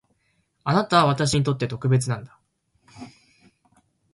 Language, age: Japanese, 19-29